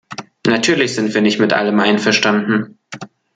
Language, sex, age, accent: German, male, under 19, Deutschland Deutsch